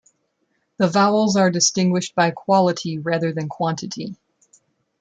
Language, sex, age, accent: English, female, 50-59, United States English